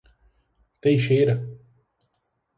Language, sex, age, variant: Portuguese, male, 19-29, Portuguese (Brasil)